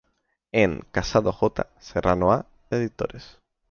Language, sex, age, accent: Spanish, male, 19-29, España: Centro-Sur peninsular (Madrid, Toledo, Castilla-La Mancha); España: Islas Canarias